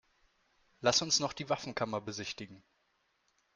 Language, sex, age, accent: German, male, 19-29, Deutschland Deutsch